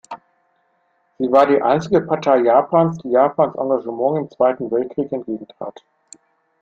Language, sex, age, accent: German, male, 50-59, Deutschland Deutsch